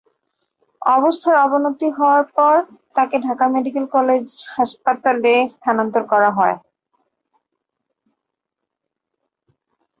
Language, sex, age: Bengali, female, 19-29